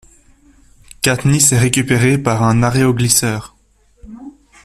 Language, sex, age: French, male, under 19